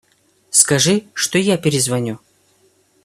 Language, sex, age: Russian, male, 19-29